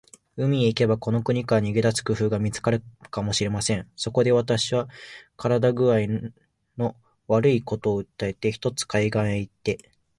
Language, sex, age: Japanese, male, 19-29